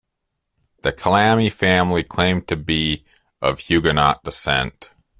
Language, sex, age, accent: English, male, 30-39, Canadian English